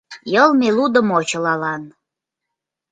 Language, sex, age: Mari, female, 19-29